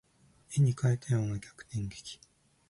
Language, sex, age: Japanese, male, 19-29